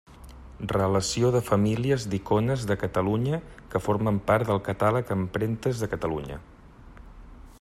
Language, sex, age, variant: Catalan, male, 30-39, Central